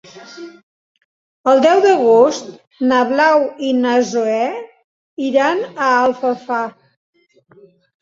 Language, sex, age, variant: Catalan, female, 60-69, Central